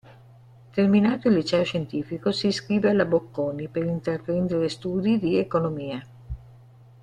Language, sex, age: Italian, female, 70-79